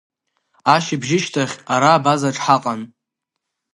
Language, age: Abkhazian, under 19